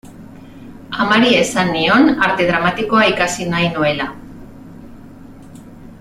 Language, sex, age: Basque, female, 40-49